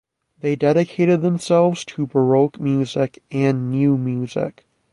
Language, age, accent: English, 19-29, United States English